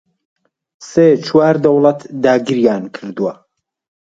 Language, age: Central Kurdish, 40-49